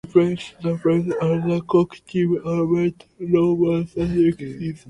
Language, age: English, 19-29